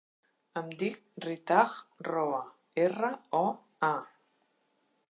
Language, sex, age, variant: Catalan, female, 60-69, Central